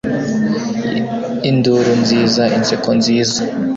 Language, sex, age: Kinyarwanda, male, 19-29